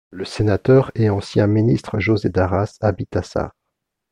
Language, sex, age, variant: French, male, 40-49, Français de métropole